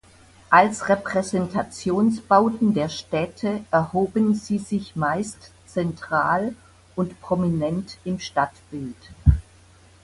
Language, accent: German, Deutschland Deutsch